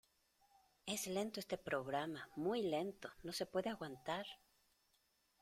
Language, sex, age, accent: Spanish, female, 40-49, México